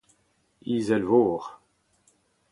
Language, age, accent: Breton, 70-79, Leoneg